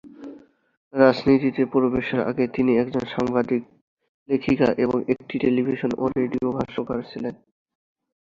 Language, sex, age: Bengali, male, 19-29